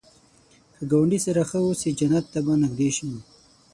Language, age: Pashto, 19-29